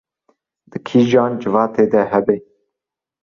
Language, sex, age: Kurdish, male, 19-29